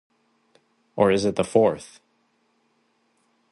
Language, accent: English, United States English